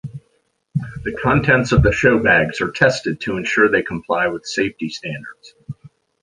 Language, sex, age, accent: English, male, 50-59, United States English